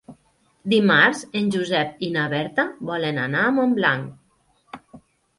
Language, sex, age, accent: Catalan, female, 30-39, valencià